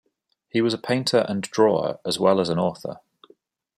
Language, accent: English, England English